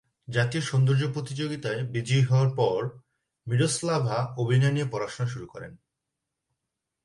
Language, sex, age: Bengali, male, 30-39